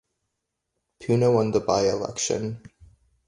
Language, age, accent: English, 30-39, United States English